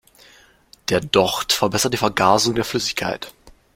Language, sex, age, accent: German, male, under 19, Deutschland Deutsch